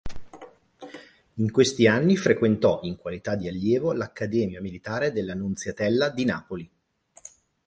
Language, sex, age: Italian, male, 30-39